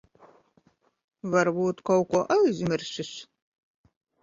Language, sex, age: Latvian, female, 50-59